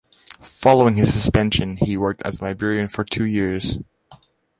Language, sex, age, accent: English, male, 19-29, United States English